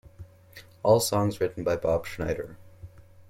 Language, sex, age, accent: English, male, 19-29, United States English